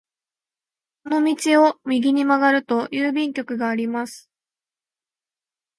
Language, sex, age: Japanese, female, under 19